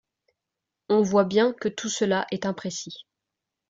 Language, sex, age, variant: French, female, 19-29, Français de métropole